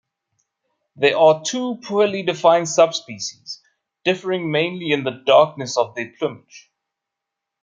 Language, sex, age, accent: English, male, 30-39, Southern African (South Africa, Zimbabwe, Namibia)